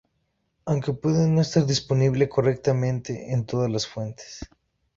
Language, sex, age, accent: Spanish, male, 19-29, México